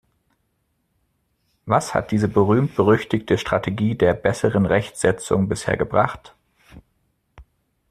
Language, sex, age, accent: German, male, 30-39, Deutschland Deutsch